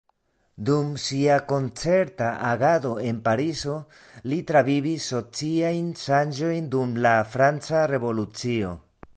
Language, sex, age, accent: Esperanto, male, 40-49, Internacia